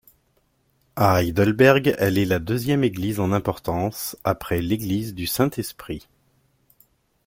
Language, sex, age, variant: French, male, 40-49, Français de métropole